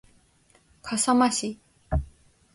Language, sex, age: Japanese, female, under 19